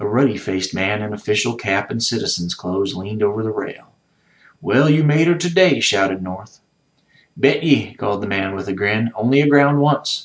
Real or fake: real